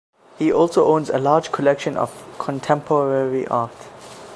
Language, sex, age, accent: English, male, under 19, Southern African (South Africa, Zimbabwe, Namibia)